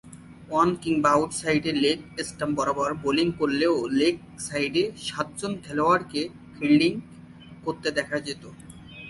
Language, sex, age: Bengali, male, 19-29